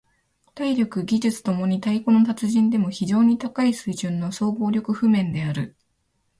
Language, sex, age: Japanese, female, 19-29